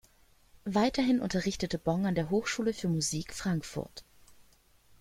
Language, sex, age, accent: German, female, 30-39, Deutschland Deutsch